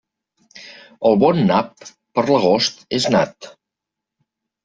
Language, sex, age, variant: Catalan, male, 50-59, Central